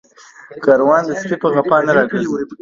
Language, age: Pashto, 19-29